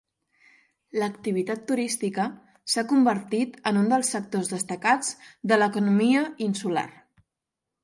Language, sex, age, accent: Catalan, female, 19-29, central; nord-occidental